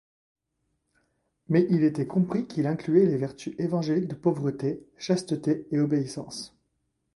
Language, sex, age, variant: French, male, 40-49, Français de métropole